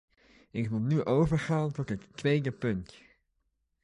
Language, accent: Dutch, Nederlands Nederlands